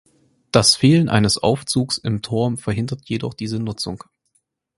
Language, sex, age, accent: German, male, 19-29, Deutschland Deutsch